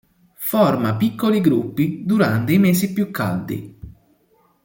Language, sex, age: Italian, male, 19-29